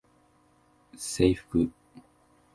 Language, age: Japanese, 19-29